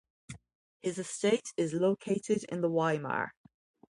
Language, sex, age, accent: English, female, 40-49, Irish English